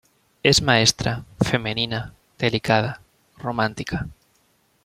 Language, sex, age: Spanish, male, 19-29